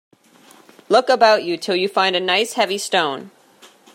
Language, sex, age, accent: English, female, 19-29, Canadian English